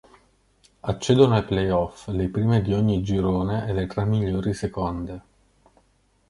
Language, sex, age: Italian, male, 30-39